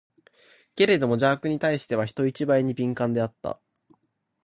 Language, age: Japanese, under 19